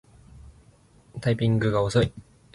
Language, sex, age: Japanese, male, 19-29